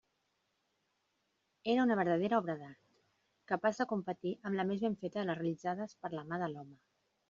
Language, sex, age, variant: Catalan, female, 40-49, Central